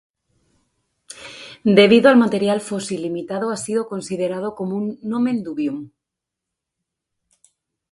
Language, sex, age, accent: Spanish, female, 19-29, España: Norte peninsular (Asturias, Castilla y León, Cantabria, País Vasco, Navarra, Aragón, La Rioja, Guadalajara, Cuenca)